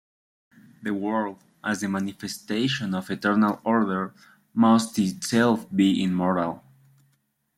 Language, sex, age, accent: English, male, 19-29, United States English